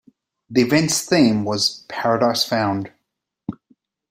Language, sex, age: English, male, 40-49